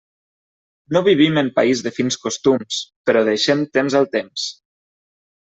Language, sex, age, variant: Catalan, male, 19-29, Nord-Occidental